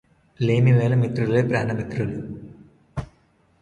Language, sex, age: Telugu, male, under 19